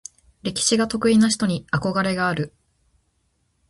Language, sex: Japanese, female